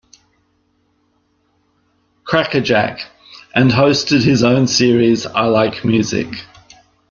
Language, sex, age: English, male, 40-49